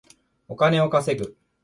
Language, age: Japanese, 19-29